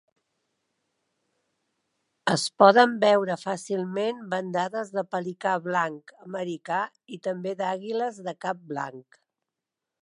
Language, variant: Catalan, Central